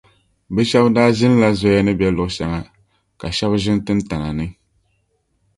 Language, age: Dagbani, 30-39